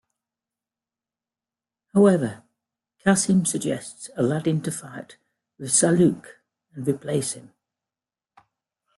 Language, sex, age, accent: English, female, 50-59, England English